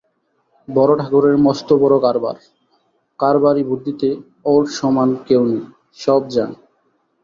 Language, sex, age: Bengali, male, 19-29